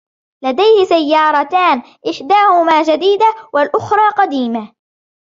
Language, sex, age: Arabic, female, 19-29